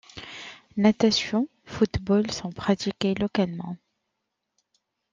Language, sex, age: French, male, 40-49